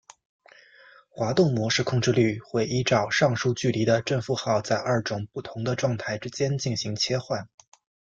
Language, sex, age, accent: Chinese, male, 40-49, 出生地：上海市